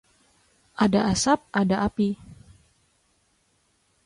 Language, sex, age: Indonesian, female, 30-39